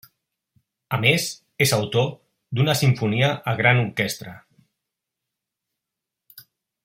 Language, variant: Catalan, Central